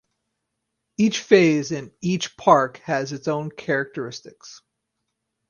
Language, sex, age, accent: English, male, 30-39, United States English